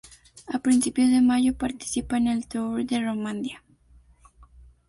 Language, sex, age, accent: Spanish, female, 19-29, México